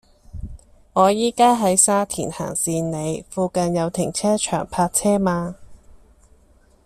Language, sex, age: Cantonese, female, 30-39